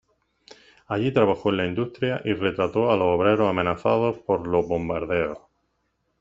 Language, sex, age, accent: Spanish, male, 40-49, España: Sur peninsular (Andalucia, Extremadura, Murcia)